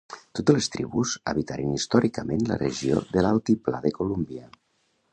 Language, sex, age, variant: Catalan, male, 60-69, Nord-Occidental